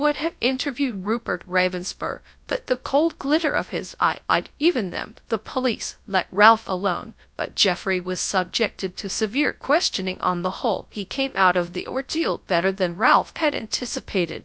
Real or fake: fake